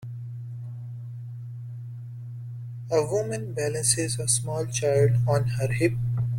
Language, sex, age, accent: English, male, 19-29, India and South Asia (India, Pakistan, Sri Lanka)